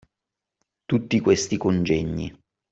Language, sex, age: Italian, male, 30-39